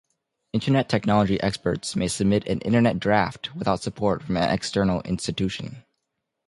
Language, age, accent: English, 19-29, United States English